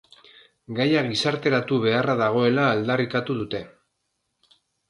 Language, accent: Basque, Mendebalekoa (Araba, Bizkaia, Gipuzkoako mendebaleko herri batzuk)